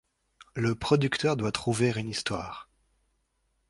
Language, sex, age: French, male, 19-29